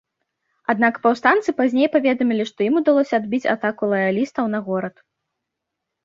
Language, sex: Belarusian, female